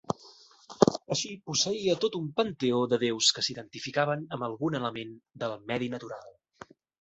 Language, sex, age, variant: Catalan, male, 19-29, Central